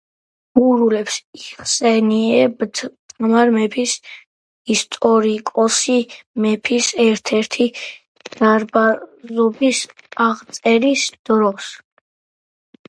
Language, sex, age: Georgian, female, 30-39